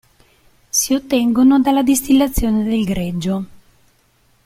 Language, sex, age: Italian, female, 40-49